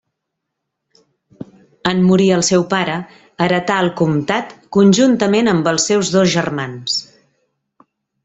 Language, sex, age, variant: Catalan, female, 40-49, Central